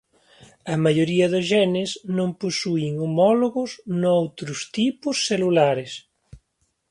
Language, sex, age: Galician, male, 40-49